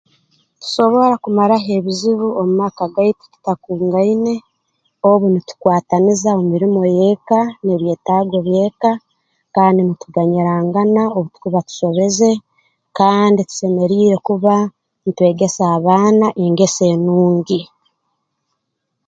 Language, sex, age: Tooro, female, 30-39